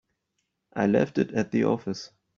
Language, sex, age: English, male, 30-39